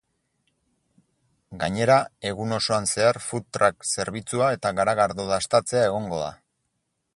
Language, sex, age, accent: Basque, male, 40-49, Erdialdekoa edo Nafarra (Gipuzkoa, Nafarroa)